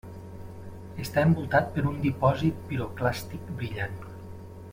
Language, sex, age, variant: Catalan, male, 40-49, Septentrional